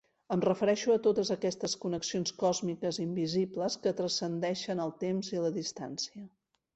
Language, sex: Catalan, female